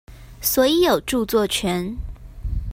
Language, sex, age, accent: Chinese, female, 19-29, 出生地：臺北市